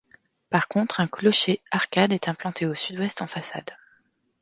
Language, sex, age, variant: French, female, 40-49, Français de métropole